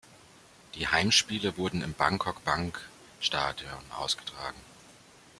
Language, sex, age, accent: German, male, 19-29, Deutschland Deutsch